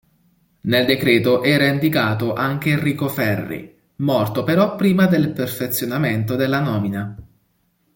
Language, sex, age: Italian, male, 19-29